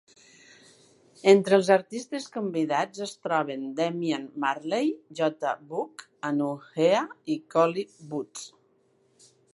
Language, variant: Catalan, Nord-Occidental